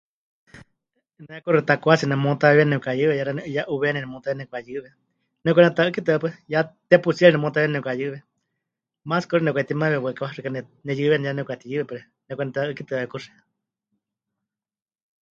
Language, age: Huichol, 50-59